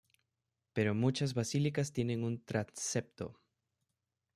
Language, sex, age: Spanish, male, 30-39